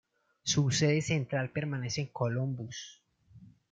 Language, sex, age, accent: Spanish, male, 19-29, Andino-Pacífico: Colombia, Perú, Ecuador, oeste de Bolivia y Venezuela andina